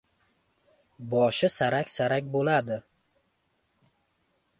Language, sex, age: Uzbek, male, under 19